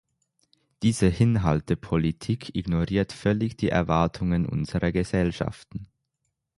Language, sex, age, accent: German, male, under 19, Deutschland Deutsch; Schweizerdeutsch